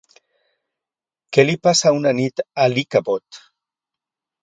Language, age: Catalan, 60-69